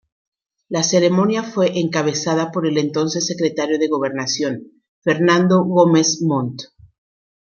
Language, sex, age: Spanish, female, 50-59